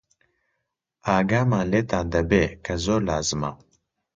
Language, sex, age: Central Kurdish, male, 19-29